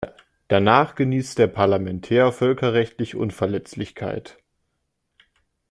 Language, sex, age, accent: German, male, under 19, Deutschland Deutsch